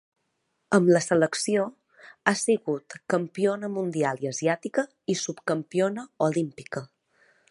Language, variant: Catalan, Balear